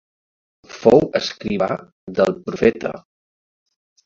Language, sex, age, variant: Catalan, male, 50-59, Nord-Occidental